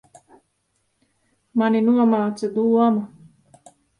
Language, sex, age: Latvian, female, 40-49